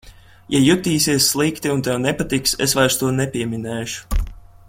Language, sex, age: Latvian, male, 19-29